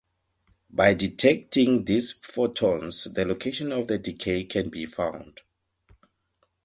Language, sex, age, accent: English, male, 30-39, Southern African (South Africa, Zimbabwe, Namibia)